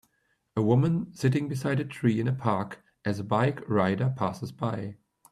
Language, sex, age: English, male, 30-39